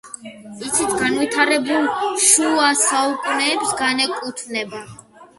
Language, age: Georgian, 30-39